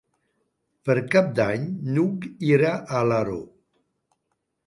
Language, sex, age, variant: Catalan, male, 60-69, Septentrional